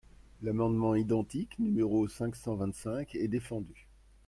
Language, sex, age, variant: French, male, 50-59, Français de métropole